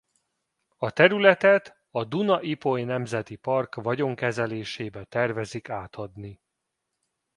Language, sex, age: Hungarian, male, 40-49